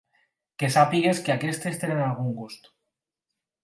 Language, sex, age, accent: Catalan, male, 19-29, valencià